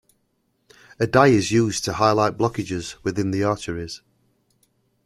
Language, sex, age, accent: English, male, 40-49, England English